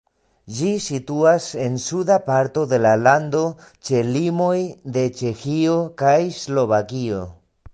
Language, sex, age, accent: Esperanto, male, 40-49, Internacia